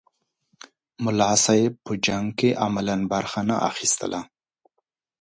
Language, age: Pashto, 50-59